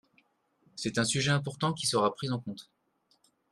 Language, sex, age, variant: French, male, 19-29, Français de métropole